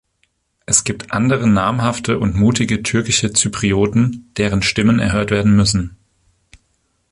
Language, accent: German, Deutschland Deutsch